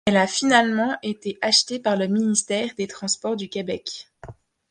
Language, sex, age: French, female, 19-29